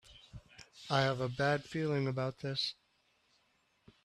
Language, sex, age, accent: English, male, 30-39, United States English